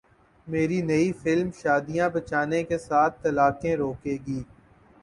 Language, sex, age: Urdu, male, 19-29